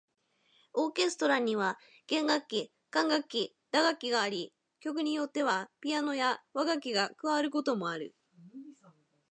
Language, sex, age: Japanese, female, 19-29